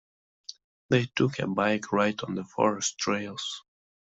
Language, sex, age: English, male, 19-29